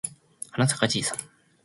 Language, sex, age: Japanese, male, 19-29